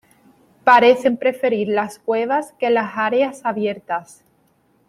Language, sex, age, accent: Spanish, female, 19-29, España: Sur peninsular (Andalucia, Extremadura, Murcia)